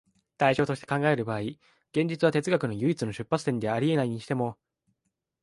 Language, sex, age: Japanese, male, 19-29